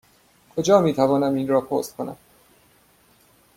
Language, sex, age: Persian, male, 30-39